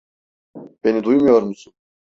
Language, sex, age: Turkish, male, 19-29